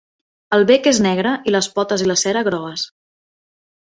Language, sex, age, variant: Catalan, female, 30-39, Central